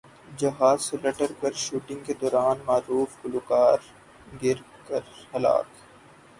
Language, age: Urdu, 19-29